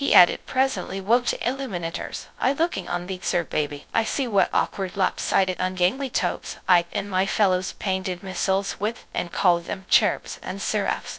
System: TTS, GradTTS